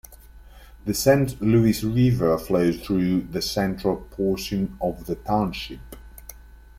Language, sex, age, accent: English, male, 30-39, England English